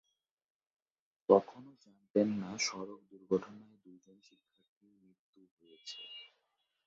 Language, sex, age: Bengali, male, 19-29